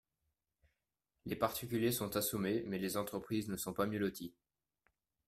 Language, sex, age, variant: French, male, 19-29, Français de métropole